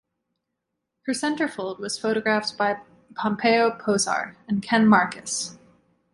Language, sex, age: English, female, 19-29